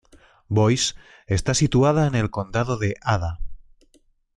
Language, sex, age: Spanish, male, 40-49